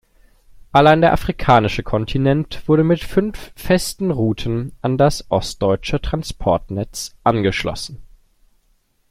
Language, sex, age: German, male, 19-29